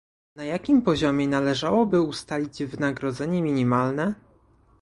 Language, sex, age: Polish, male, 19-29